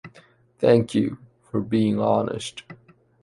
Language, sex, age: English, male, 19-29